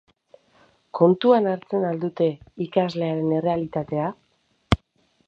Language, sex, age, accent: Basque, female, 30-39, Mendebalekoa (Araba, Bizkaia, Gipuzkoako mendebaleko herri batzuk)